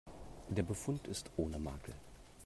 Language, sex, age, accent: German, male, 40-49, Deutschland Deutsch